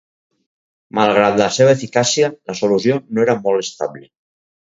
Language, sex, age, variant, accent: Catalan, male, 60-69, Valencià meridional, valencià